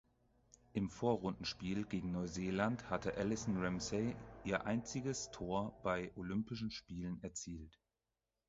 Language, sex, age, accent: German, male, 30-39, Deutschland Deutsch